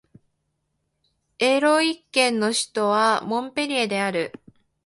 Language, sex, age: Japanese, female, 19-29